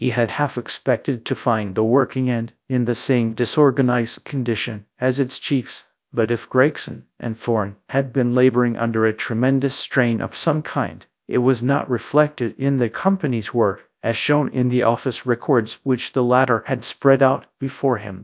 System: TTS, GradTTS